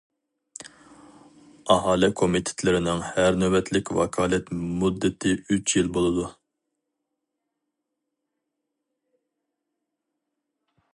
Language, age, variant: Uyghur, 19-29, ئۇيغۇر تىلى